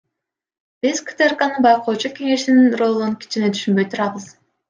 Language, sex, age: Kyrgyz, female, 19-29